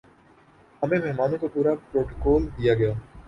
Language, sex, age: Urdu, male, 19-29